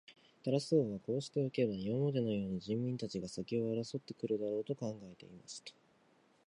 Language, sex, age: Japanese, male, 19-29